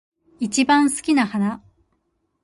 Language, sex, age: Japanese, female, 30-39